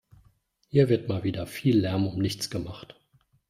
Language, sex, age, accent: German, male, 40-49, Deutschland Deutsch